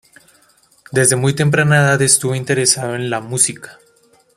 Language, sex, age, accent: Spanish, male, 19-29, América central